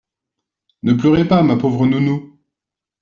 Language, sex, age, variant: French, male, 40-49, Français de métropole